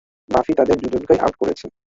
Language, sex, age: Bengali, male, 19-29